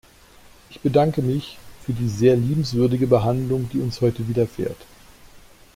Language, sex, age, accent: German, male, 40-49, Deutschland Deutsch